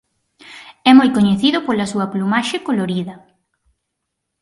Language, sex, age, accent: Galician, female, 19-29, Central (sen gheada)